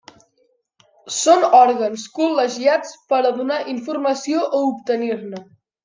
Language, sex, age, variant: Catalan, male, under 19, Central